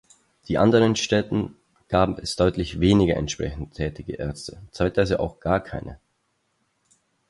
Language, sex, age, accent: German, male, 19-29, Österreichisches Deutsch